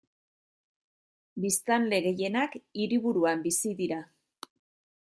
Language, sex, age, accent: Basque, female, 40-49, Mendebalekoa (Araba, Bizkaia, Gipuzkoako mendebaleko herri batzuk)